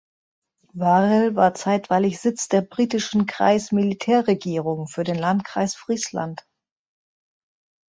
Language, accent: German, Deutschland Deutsch